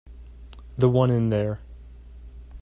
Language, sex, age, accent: English, male, 30-39, United States English